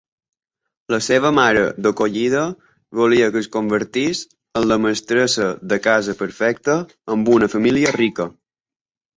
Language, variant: Catalan, Balear